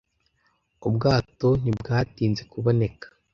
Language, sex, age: Kinyarwanda, male, under 19